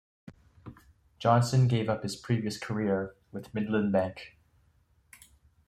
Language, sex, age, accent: English, male, 19-29, United States English